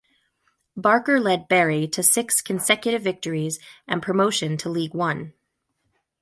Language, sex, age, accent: English, female, 30-39, United States English